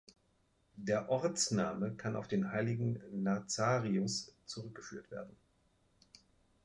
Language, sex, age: German, male, 50-59